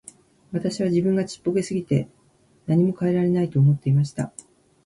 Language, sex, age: Japanese, female, 60-69